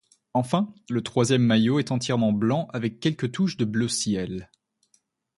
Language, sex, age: French, female, 19-29